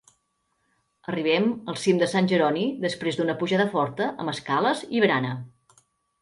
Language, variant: Catalan, Central